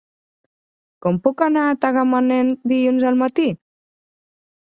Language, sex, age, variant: Catalan, female, 30-39, Central